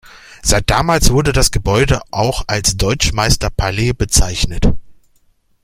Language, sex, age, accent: German, male, 40-49, Deutschland Deutsch